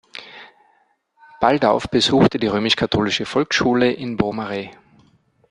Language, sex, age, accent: German, male, 40-49, Österreichisches Deutsch